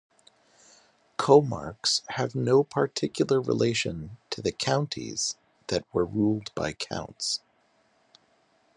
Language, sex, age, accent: English, male, 40-49, United States English